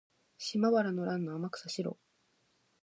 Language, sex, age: Japanese, female, 19-29